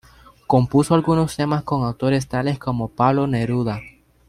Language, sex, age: Spanish, male, 19-29